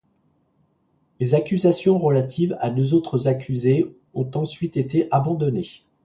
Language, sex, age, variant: French, male, 40-49, Français de métropole